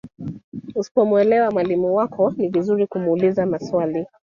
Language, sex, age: Swahili, female, 19-29